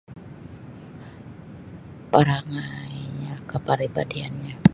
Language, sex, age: Sabah Bisaya, female, 50-59